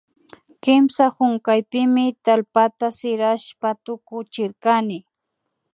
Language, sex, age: Imbabura Highland Quichua, female, 30-39